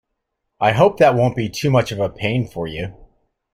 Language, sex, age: English, male, 40-49